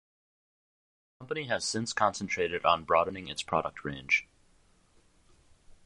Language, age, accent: English, 30-39, United States English